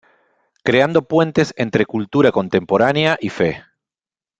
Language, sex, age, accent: Spanish, male, 40-49, Rioplatense: Argentina, Uruguay, este de Bolivia, Paraguay